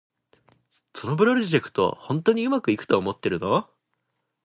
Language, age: Japanese, under 19